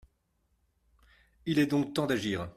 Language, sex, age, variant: French, male, 50-59, Français de métropole